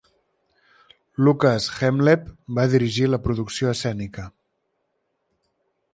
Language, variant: Catalan, Central